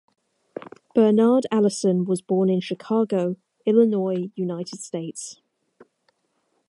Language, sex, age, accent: English, female, 19-29, England English